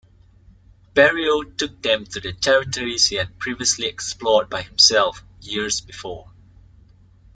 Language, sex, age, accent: English, male, 19-29, Singaporean English